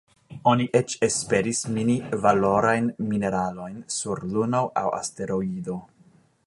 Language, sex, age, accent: Esperanto, male, 19-29, Internacia